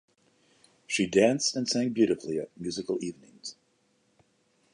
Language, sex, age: English, male, 70-79